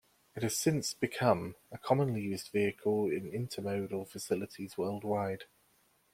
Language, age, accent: English, 19-29, England English